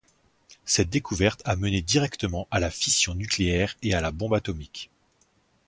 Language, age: French, 30-39